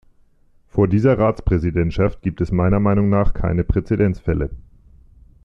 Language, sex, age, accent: German, male, 40-49, Deutschland Deutsch